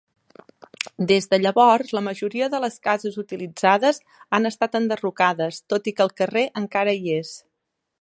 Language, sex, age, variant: Catalan, female, 40-49, Central